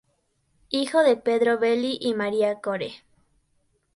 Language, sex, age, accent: Spanish, female, 19-29, México